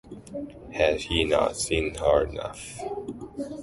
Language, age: English, under 19